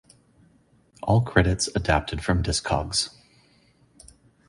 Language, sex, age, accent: English, male, 40-49, United States English